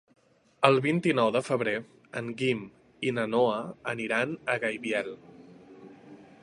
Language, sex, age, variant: Catalan, male, 19-29, Central